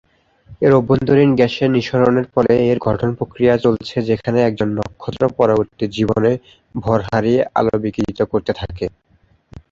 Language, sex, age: Bengali, male, 19-29